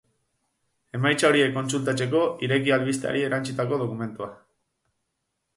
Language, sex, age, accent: Basque, male, 19-29, Mendebalekoa (Araba, Bizkaia, Gipuzkoako mendebaleko herri batzuk)